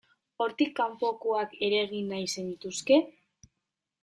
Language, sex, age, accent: Basque, female, 19-29, Mendebalekoa (Araba, Bizkaia, Gipuzkoako mendebaleko herri batzuk)